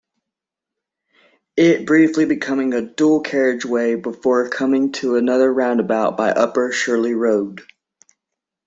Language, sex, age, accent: English, male, 19-29, Irish English